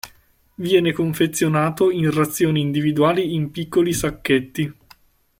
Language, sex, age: Italian, male, 19-29